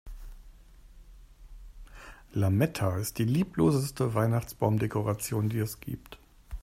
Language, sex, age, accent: German, male, 50-59, Deutschland Deutsch